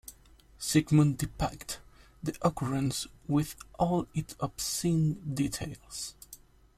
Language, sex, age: English, male, 19-29